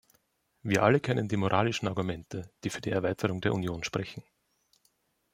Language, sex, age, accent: German, male, 30-39, Österreichisches Deutsch